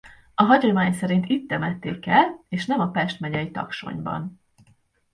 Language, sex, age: Hungarian, female, 40-49